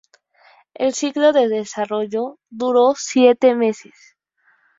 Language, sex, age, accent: Spanish, female, 19-29, México